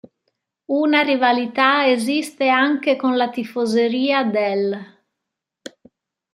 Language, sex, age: Italian, female, 40-49